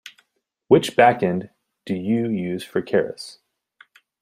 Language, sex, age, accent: English, male, 30-39, United States English